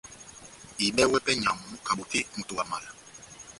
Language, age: Batanga, 40-49